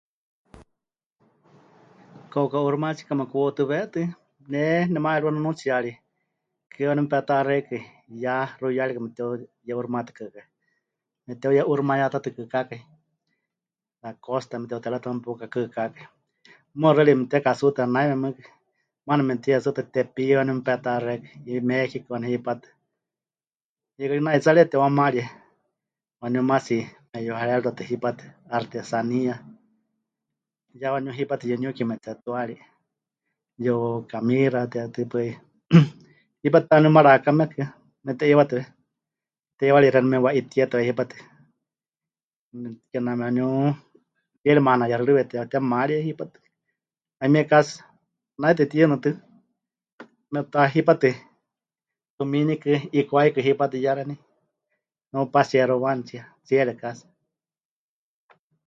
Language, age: Huichol, 50-59